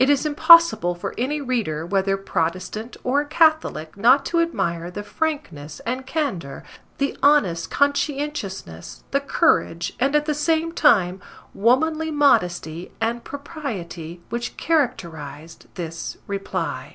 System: none